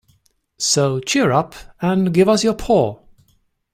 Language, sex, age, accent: English, male, 40-49, England English